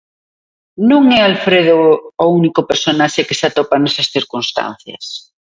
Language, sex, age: Galician, female, 40-49